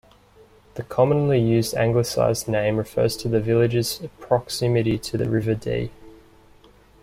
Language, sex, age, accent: English, male, 19-29, Australian English